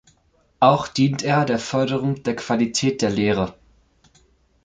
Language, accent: German, Deutschland Deutsch